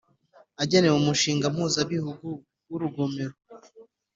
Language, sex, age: Kinyarwanda, male, 30-39